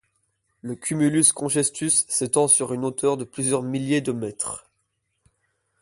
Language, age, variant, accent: French, under 19, Français d'Europe, Français de Belgique